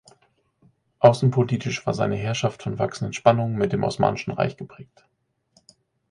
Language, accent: German, Deutschland Deutsch